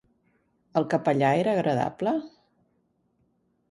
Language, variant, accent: Catalan, Central, central